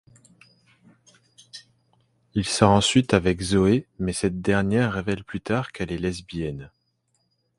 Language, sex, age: French, male, 19-29